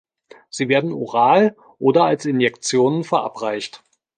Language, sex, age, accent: German, male, 40-49, Deutschland Deutsch